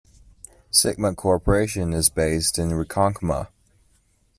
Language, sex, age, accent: English, male, under 19, United States English